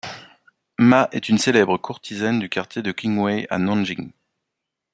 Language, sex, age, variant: French, male, 40-49, Français de métropole